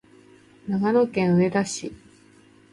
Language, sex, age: Japanese, female, 30-39